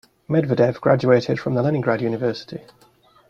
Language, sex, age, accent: English, male, 40-49, England English